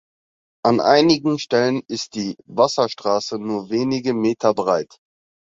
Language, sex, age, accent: German, male, 19-29, Deutschland Deutsch